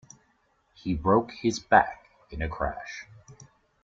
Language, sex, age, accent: English, male, 19-29, Canadian English